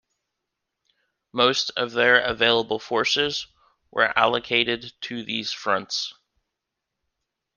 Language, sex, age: English, male, 19-29